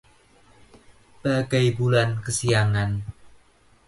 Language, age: Indonesian, 19-29